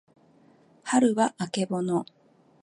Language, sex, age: Japanese, female, 50-59